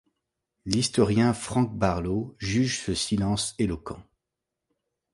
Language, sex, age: French, male, 30-39